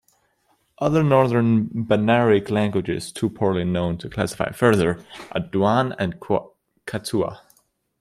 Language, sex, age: English, male, under 19